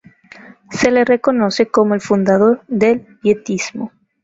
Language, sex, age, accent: Spanish, female, 19-29, Andino-Pacífico: Colombia, Perú, Ecuador, oeste de Bolivia y Venezuela andina